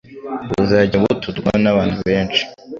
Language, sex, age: Kinyarwanda, male, under 19